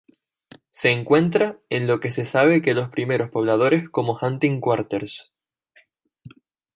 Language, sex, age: Spanish, female, 19-29